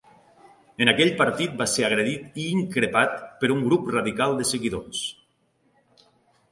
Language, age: Catalan, 19-29